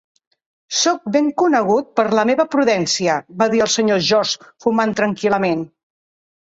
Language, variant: Catalan, Central